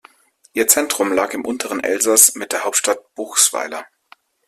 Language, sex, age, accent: German, male, 30-39, Deutschland Deutsch